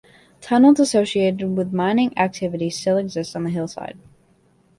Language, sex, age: English, female, 19-29